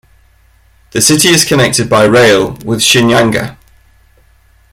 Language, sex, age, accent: English, male, 30-39, England English